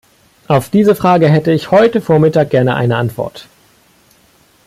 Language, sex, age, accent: German, male, 19-29, Deutschland Deutsch